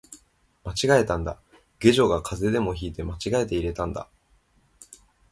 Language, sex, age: Japanese, male, under 19